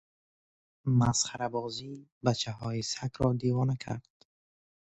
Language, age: Persian, 19-29